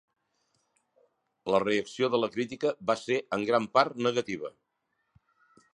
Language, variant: Catalan, Central